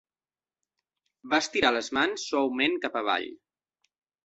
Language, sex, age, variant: Catalan, male, 19-29, Central